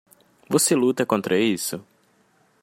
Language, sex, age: Portuguese, male, 19-29